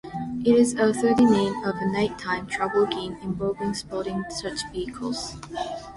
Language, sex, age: English, female, 19-29